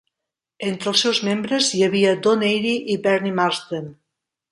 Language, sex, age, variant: Catalan, female, 40-49, Central